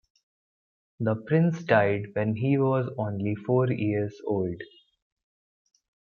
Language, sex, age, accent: English, male, 30-39, India and South Asia (India, Pakistan, Sri Lanka)